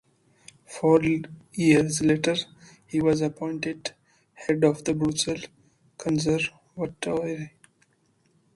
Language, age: English, 19-29